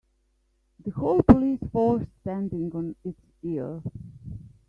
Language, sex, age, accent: English, female, 50-59, Australian English